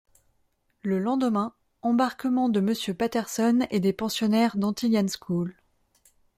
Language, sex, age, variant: French, female, 30-39, Français de métropole